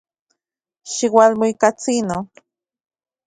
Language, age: Central Puebla Nahuatl, 30-39